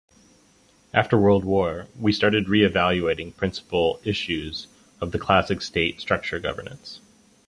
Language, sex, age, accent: English, male, 30-39, United States English